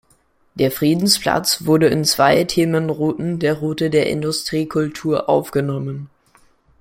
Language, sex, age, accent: German, male, under 19, Deutschland Deutsch